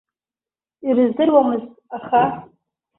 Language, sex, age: Abkhazian, female, under 19